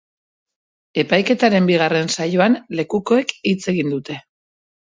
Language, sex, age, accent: Basque, female, 40-49, Mendebalekoa (Araba, Bizkaia, Gipuzkoako mendebaleko herri batzuk)